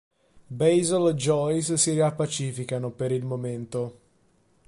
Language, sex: Italian, male